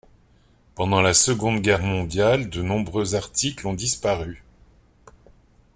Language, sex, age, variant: French, male, 50-59, Français de métropole